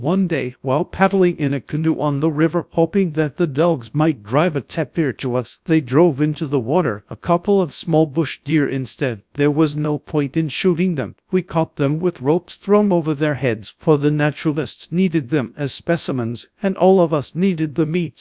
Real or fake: fake